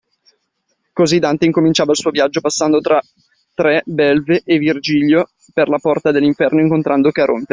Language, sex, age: Italian, male, 19-29